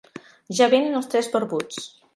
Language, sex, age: Catalan, female, 50-59